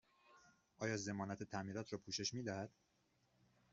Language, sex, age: Persian, male, 19-29